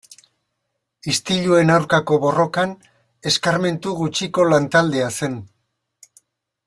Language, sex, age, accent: Basque, male, 60-69, Mendebalekoa (Araba, Bizkaia, Gipuzkoako mendebaleko herri batzuk)